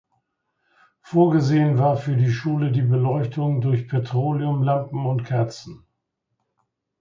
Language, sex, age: German, male, 70-79